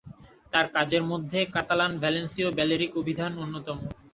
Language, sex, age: Bengali, male, 19-29